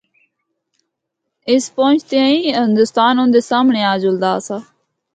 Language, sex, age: Northern Hindko, female, 19-29